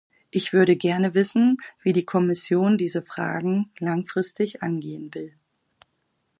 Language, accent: German, Deutschland Deutsch